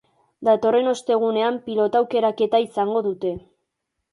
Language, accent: Basque, Erdialdekoa edo Nafarra (Gipuzkoa, Nafarroa)